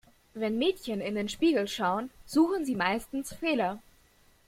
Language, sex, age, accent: German, female, 19-29, Deutschland Deutsch